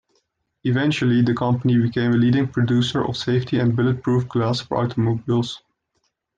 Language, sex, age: English, male, 19-29